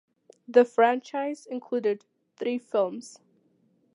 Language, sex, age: English, female, under 19